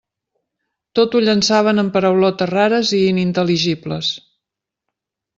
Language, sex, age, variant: Catalan, female, 50-59, Central